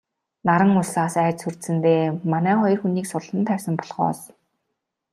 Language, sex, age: Mongolian, female, 19-29